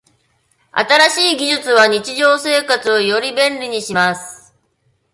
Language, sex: Japanese, female